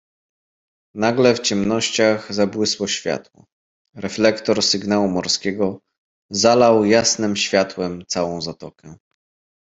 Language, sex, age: Polish, male, 30-39